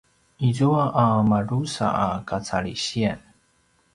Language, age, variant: Paiwan, 30-39, pinayuanan a kinaikacedasan (東排灣語)